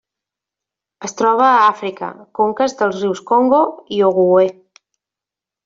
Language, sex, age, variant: Catalan, female, 40-49, Central